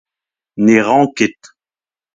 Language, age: Breton, 60-69